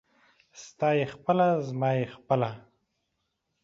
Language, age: Pashto, 19-29